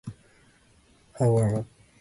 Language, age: English, 19-29